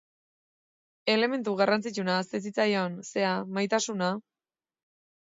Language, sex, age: Basque, female, 30-39